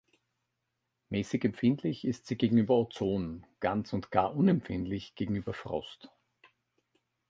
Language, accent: German, Österreichisches Deutsch